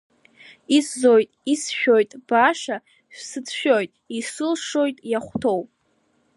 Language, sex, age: Abkhazian, female, under 19